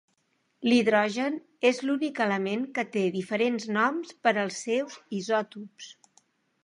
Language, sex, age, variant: Catalan, female, 50-59, Central